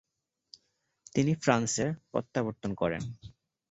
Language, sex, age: Bengali, male, 19-29